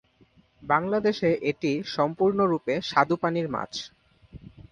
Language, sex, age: Bengali, male, 19-29